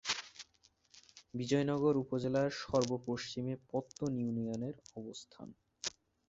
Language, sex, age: Bengali, male, 19-29